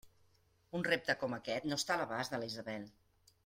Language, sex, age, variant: Catalan, female, 50-59, Central